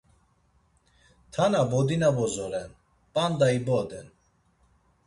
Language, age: Laz, 40-49